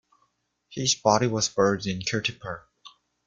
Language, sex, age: English, male, under 19